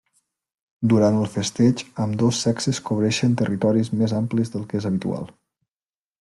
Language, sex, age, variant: Catalan, male, 19-29, Nord-Occidental